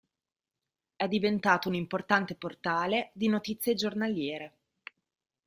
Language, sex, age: Italian, female, 30-39